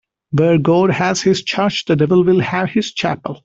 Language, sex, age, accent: English, male, 19-29, India and South Asia (India, Pakistan, Sri Lanka)